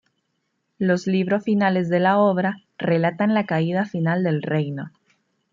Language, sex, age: Spanish, female, 19-29